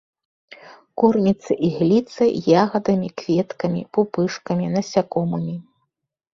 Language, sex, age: Belarusian, female, 50-59